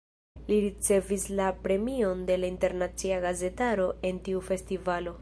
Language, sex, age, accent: Esperanto, female, under 19, Internacia